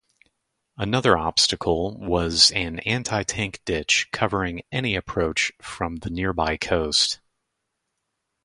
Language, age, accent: English, 30-39, United States English